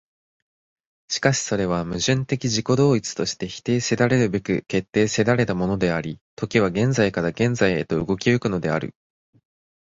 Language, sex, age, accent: Japanese, male, under 19, 標準語